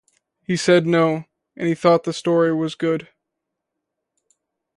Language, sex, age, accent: English, male, 19-29, Canadian English